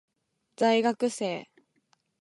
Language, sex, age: Japanese, female, 19-29